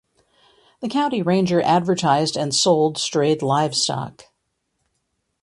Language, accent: English, United States English